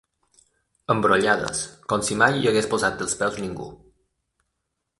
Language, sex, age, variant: Catalan, male, 30-39, Balear